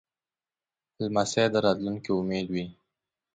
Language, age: Pashto, 19-29